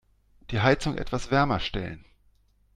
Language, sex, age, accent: German, male, 40-49, Deutschland Deutsch